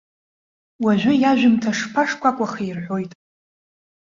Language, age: Abkhazian, 19-29